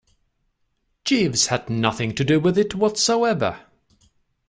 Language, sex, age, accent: English, male, 40-49, England English